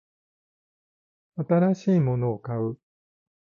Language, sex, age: Japanese, male, 60-69